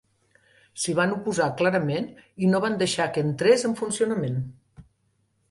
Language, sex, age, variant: Catalan, female, 50-59, Central